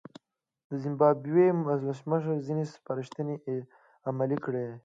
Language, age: Pashto, under 19